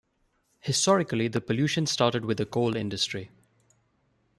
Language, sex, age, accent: English, male, 30-39, India and South Asia (India, Pakistan, Sri Lanka)